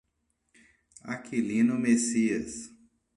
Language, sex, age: Portuguese, male, 30-39